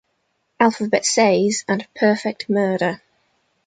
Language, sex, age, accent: English, female, 19-29, England English